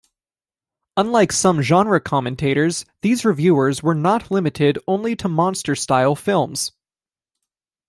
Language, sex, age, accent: English, male, 19-29, United States English